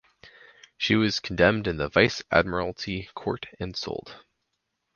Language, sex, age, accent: English, male, 19-29, United States English